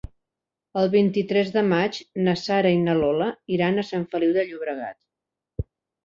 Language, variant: Catalan, Central